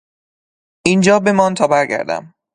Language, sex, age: Persian, male, 19-29